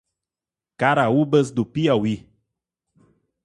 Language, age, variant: Portuguese, 30-39, Portuguese (Brasil)